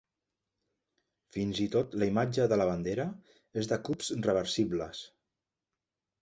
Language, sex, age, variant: Catalan, male, 40-49, Central